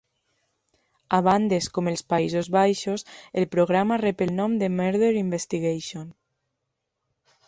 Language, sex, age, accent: Catalan, female, 19-29, valencià